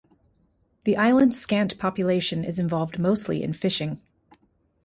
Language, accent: English, United States English